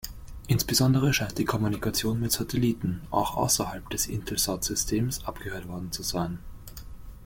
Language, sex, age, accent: German, male, 19-29, Österreichisches Deutsch